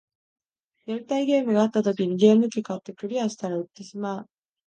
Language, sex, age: Japanese, female, 19-29